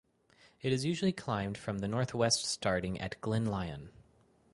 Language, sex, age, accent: English, male, 30-39, United States English